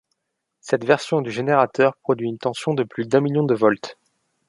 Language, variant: French, Français de métropole